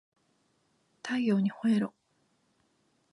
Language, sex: Japanese, female